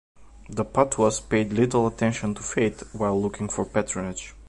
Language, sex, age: English, male, 19-29